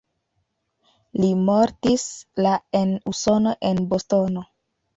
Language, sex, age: Esperanto, female, 19-29